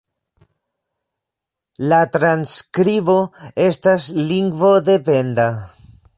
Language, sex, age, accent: Esperanto, male, 40-49, Internacia